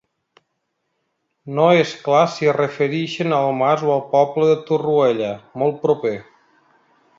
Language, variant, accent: Catalan, Nord-Occidental, nord-occidental